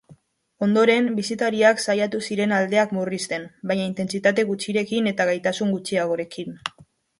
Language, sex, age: Basque, female, 19-29